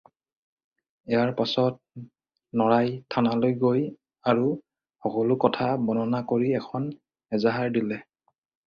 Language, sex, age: Assamese, male, 19-29